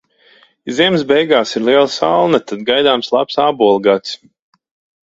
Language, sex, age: Latvian, male, 30-39